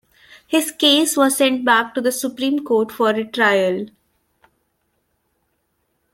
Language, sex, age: English, female, 19-29